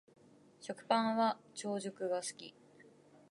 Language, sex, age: Japanese, female, 19-29